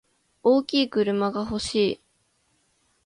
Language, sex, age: Japanese, female, 19-29